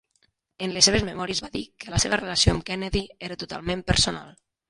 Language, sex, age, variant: Catalan, female, 19-29, Nord-Occidental